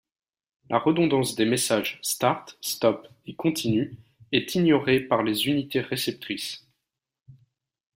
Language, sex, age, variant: French, male, 19-29, Français de métropole